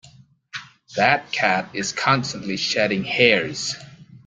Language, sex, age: English, male, 40-49